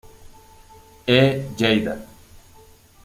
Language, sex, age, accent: Spanish, male, 19-29, Andino-Pacífico: Colombia, Perú, Ecuador, oeste de Bolivia y Venezuela andina